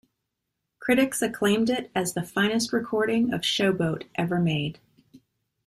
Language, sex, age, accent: English, female, 30-39, United States English